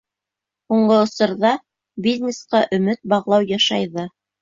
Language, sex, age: Bashkir, female, 40-49